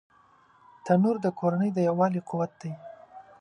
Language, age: Pashto, 19-29